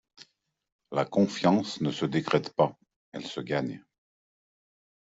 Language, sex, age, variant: French, male, 50-59, Français de métropole